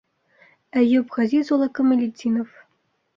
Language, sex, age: Bashkir, female, under 19